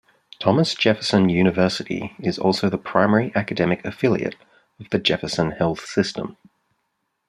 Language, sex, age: English, male, 30-39